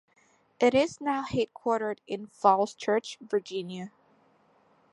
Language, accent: English, United States English